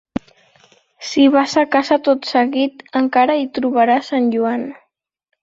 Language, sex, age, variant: Catalan, male, under 19, Central